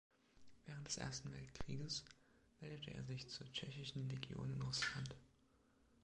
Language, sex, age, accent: German, male, 19-29, Deutschland Deutsch